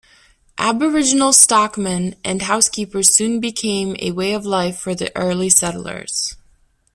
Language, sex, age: English, female, 19-29